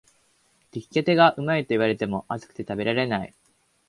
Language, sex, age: Japanese, male, under 19